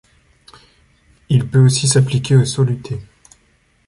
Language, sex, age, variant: French, male, 19-29, Français de métropole